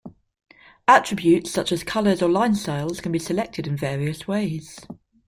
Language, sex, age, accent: English, female, 19-29, England English